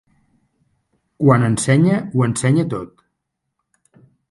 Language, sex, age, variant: Catalan, male, 60-69, Central